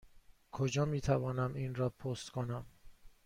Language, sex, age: Persian, male, 30-39